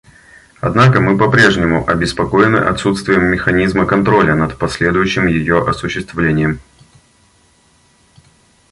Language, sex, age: Russian, male, 30-39